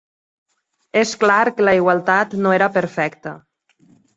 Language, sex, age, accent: Catalan, female, 30-39, valencià